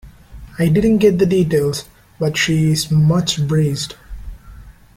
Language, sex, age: English, male, 19-29